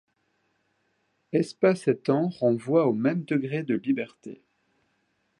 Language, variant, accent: French, Français d'Europe, Français de Suisse